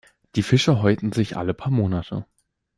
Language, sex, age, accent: German, male, 19-29, Deutschland Deutsch